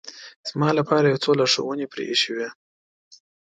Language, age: Pashto, 19-29